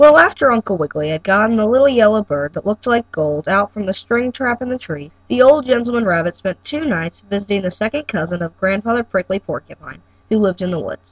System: none